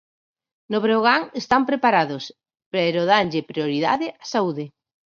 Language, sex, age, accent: Galician, female, 40-49, Normativo (estándar)